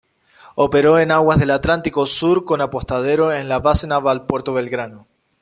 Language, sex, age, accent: Spanish, female, 19-29, Rioplatense: Argentina, Uruguay, este de Bolivia, Paraguay